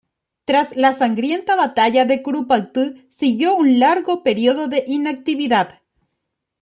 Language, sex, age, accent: Spanish, female, 30-39, Rioplatense: Argentina, Uruguay, este de Bolivia, Paraguay